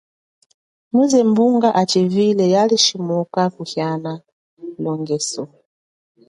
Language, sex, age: Chokwe, female, 40-49